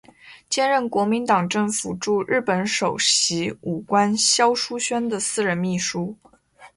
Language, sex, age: Chinese, female, 19-29